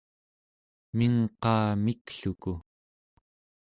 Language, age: Central Yupik, 30-39